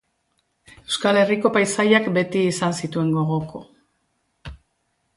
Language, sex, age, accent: Basque, female, 50-59, Mendebalekoa (Araba, Bizkaia, Gipuzkoako mendebaleko herri batzuk)